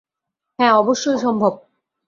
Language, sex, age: Bengali, female, 19-29